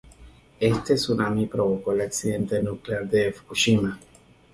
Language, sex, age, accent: Spanish, male, 40-49, Caribe: Cuba, Venezuela, Puerto Rico, República Dominicana, Panamá, Colombia caribeña, México caribeño, Costa del golfo de México